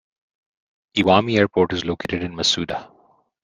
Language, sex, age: English, male, 40-49